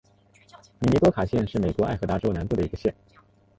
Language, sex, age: Chinese, male, 19-29